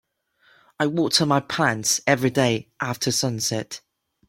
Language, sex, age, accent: English, male, 19-29, England English